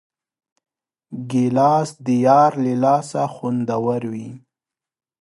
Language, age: Pashto, 19-29